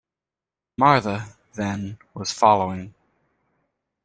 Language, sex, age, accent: English, male, 19-29, United States English